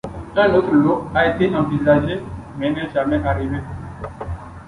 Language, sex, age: French, male, 19-29